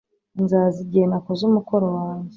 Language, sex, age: Kinyarwanda, female, 19-29